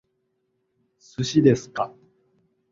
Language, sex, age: Japanese, male, 40-49